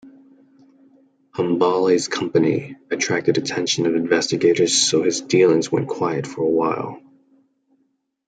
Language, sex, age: English, male, 19-29